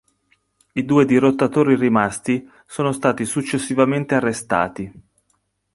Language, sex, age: Italian, male, 40-49